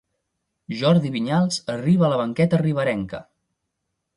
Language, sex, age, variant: Catalan, male, 19-29, Central